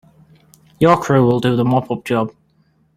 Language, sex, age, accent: English, male, 19-29, England English